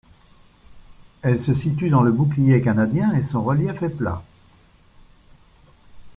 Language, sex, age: French, male, 60-69